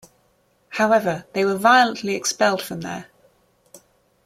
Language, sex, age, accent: English, female, 30-39, England English